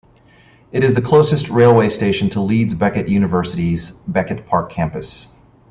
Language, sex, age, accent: English, male, 30-39, United States English